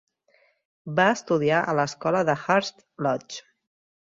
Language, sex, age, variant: Catalan, female, 30-39, Central